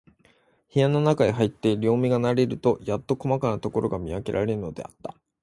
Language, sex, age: Japanese, male, 19-29